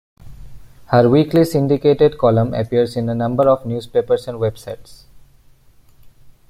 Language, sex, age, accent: English, male, 19-29, India and South Asia (India, Pakistan, Sri Lanka)